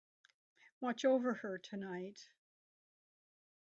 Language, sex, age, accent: English, female, 70-79, United States English